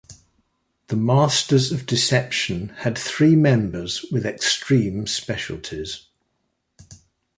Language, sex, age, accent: English, male, 70-79, England English